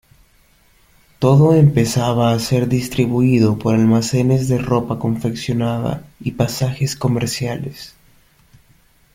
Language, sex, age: Spanish, male, under 19